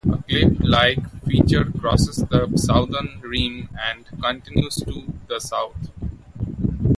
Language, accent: English, India and South Asia (India, Pakistan, Sri Lanka)